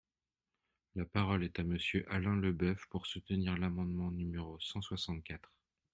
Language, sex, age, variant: French, male, 40-49, Français de métropole